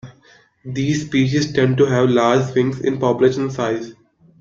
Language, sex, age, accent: English, female, 19-29, India and South Asia (India, Pakistan, Sri Lanka)